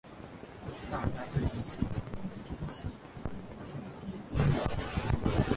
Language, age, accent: Chinese, 19-29, 出生地：上海市